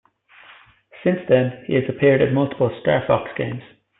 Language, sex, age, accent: English, male, 19-29, Irish English